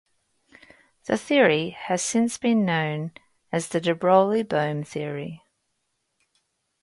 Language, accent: English, Australian English